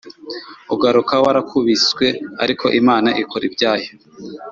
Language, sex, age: Kinyarwanda, female, 30-39